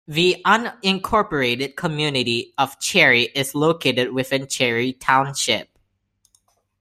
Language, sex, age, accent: English, male, under 19, Malaysian English